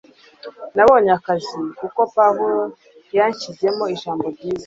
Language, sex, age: Kinyarwanda, female, 40-49